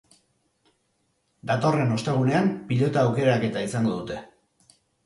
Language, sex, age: Basque, male, 40-49